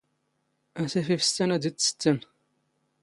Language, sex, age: Standard Moroccan Tamazight, male, 30-39